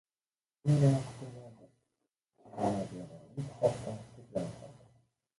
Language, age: Hungarian, 19-29